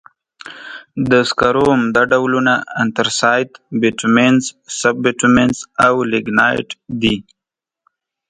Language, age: Pashto, 19-29